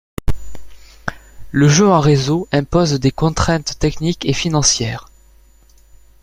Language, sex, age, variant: French, male, 19-29, Français de métropole